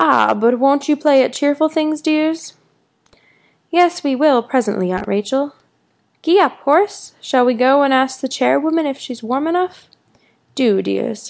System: none